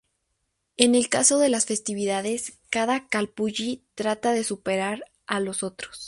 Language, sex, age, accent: Spanish, female, under 19, México